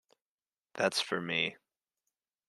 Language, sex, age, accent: English, male, 19-29, United States English